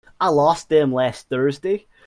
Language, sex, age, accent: English, male, under 19, England English